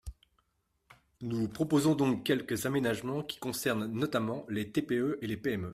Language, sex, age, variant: French, male, 50-59, Français de métropole